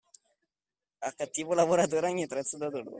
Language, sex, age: Italian, male, 19-29